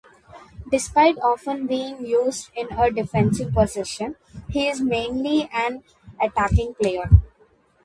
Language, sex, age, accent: English, female, under 19, India and South Asia (India, Pakistan, Sri Lanka)